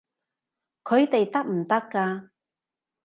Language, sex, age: Cantonese, female, 30-39